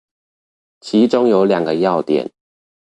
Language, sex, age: Chinese, male, under 19